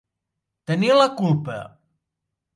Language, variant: Catalan, Central